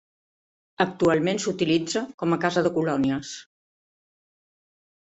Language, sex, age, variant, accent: Catalan, female, 70-79, Central, central